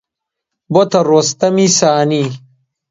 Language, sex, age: Central Kurdish, male, 19-29